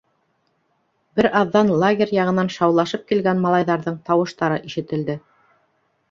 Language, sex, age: Bashkir, female, 30-39